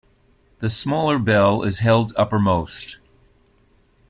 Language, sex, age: English, male, 60-69